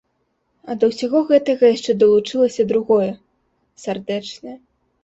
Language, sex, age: Belarusian, female, under 19